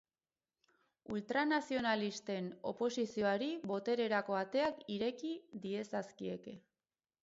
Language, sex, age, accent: Basque, female, 19-29, Mendebalekoa (Araba, Bizkaia, Gipuzkoako mendebaleko herri batzuk)